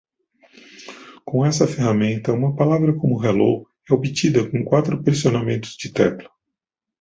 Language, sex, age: Portuguese, male, 50-59